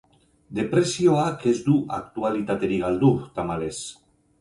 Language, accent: Basque, Mendebalekoa (Araba, Bizkaia, Gipuzkoako mendebaleko herri batzuk)